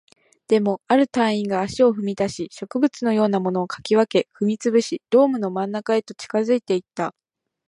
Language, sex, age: Japanese, female, 19-29